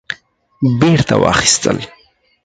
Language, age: Pashto, 19-29